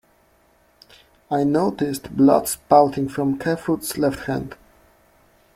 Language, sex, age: English, male, 30-39